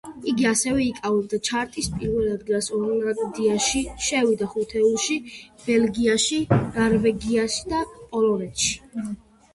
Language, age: Georgian, under 19